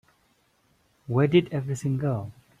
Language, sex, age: English, male, 19-29